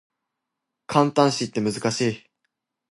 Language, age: Japanese, 19-29